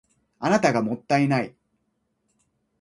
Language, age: Japanese, 19-29